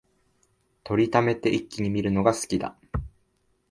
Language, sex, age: Japanese, male, 19-29